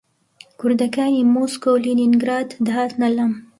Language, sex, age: Central Kurdish, female, 19-29